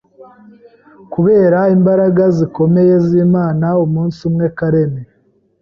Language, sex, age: Kinyarwanda, male, 19-29